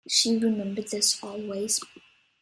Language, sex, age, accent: English, male, 30-39, United States English